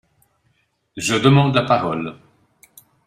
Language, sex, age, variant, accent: French, male, 50-59, Français d'Europe, Français de Suisse